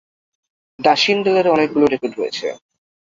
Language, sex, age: Bengali, male, under 19